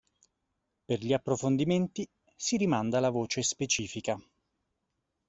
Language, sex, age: Italian, male, 40-49